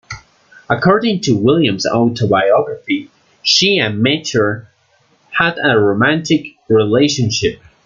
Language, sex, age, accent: English, male, 19-29, United States English